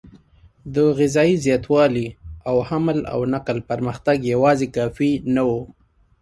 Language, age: Pashto, 19-29